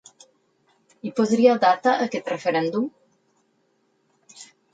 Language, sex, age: Catalan, female, 50-59